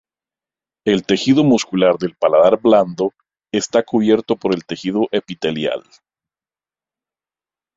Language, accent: Spanish, América central